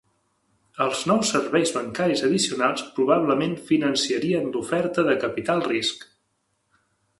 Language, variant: Catalan, Central